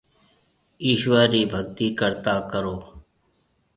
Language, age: Marwari (Pakistan), 30-39